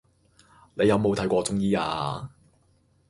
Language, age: Cantonese, 19-29